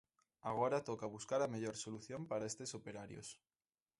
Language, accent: Galician, Normativo (estándar)